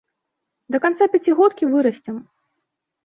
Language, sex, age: Belarusian, female, 19-29